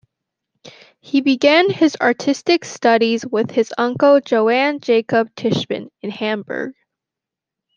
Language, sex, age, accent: English, female, under 19, United States English